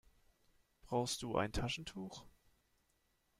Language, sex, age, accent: German, male, 19-29, Deutschland Deutsch